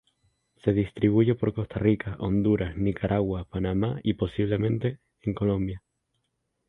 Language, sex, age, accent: Spanish, male, 19-29, España: Islas Canarias